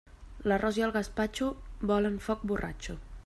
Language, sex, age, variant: Catalan, female, 19-29, Central